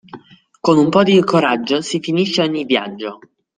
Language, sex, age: Italian, male, under 19